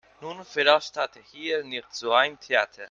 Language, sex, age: German, male, under 19